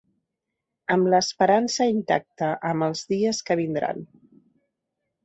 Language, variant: Catalan, Central